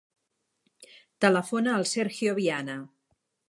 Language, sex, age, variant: Catalan, female, 40-49, Central